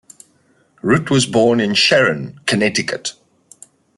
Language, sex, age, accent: English, male, 40-49, Southern African (South Africa, Zimbabwe, Namibia)